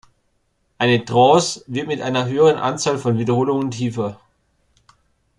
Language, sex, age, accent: German, male, 30-39, Deutschland Deutsch